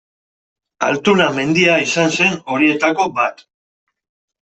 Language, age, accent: Basque, 30-39, Mendebalekoa (Araba, Bizkaia, Gipuzkoako mendebaleko herri batzuk)